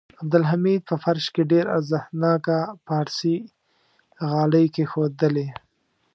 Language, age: Pashto, 30-39